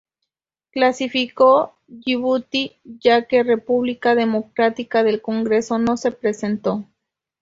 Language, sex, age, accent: Spanish, female, 30-39, México